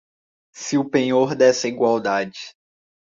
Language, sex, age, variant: Portuguese, male, under 19, Portuguese (Brasil)